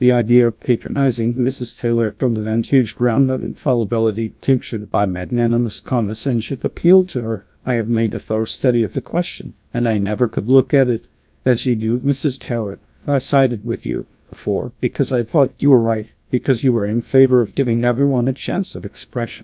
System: TTS, GlowTTS